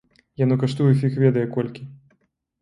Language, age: Belarusian, 19-29